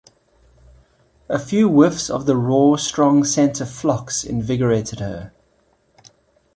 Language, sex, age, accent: English, male, 40-49, Southern African (South Africa, Zimbabwe, Namibia)